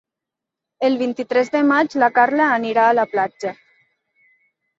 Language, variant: Catalan, Nord-Occidental